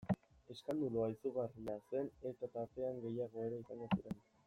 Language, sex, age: Basque, male, 19-29